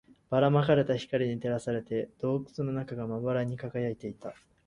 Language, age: Japanese, under 19